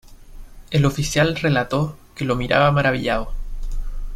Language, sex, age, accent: Spanish, male, 19-29, Chileno: Chile, Cuyo